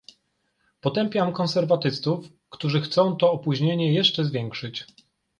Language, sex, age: Polish, male, 30-39